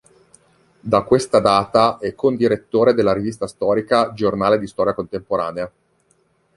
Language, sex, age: Italian, male, 30-39